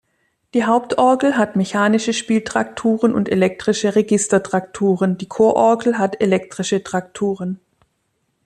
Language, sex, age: German, female, 40-49